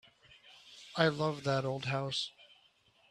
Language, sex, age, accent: English, male, 30-39, United States English